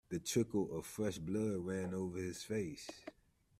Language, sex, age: English, male, 50-59